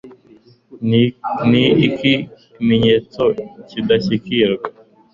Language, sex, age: Kinyarwanda, male, under 19